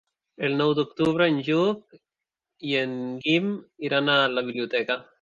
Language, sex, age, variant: Catalan, male, 19-29, Central